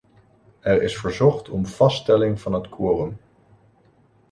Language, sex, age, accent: Dutch, male, 19-29, Nederlands Nederlands